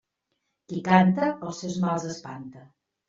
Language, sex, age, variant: Catalan, female, 50-59, Central